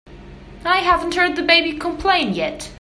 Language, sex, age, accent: English, female, 19-29, England English